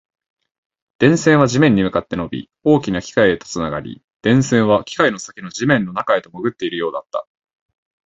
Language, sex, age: Japanese, male, 19-29